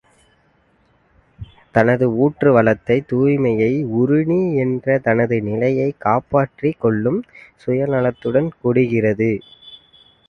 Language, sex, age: Tamil, male, 19-29